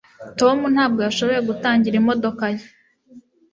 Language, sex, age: Kinyarwanda, female, 19-29